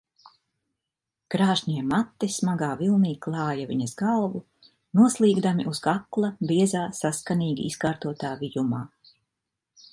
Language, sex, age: Latvian, female, 50-59